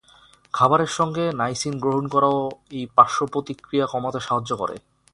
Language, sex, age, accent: Bengali, male, 19-29, Bengali